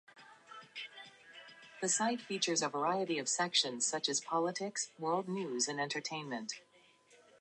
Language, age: English, under 19